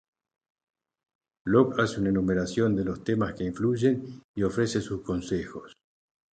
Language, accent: Spanish, Rioplatense: Argentina, Uruguay, este de Bolivia, Paraguay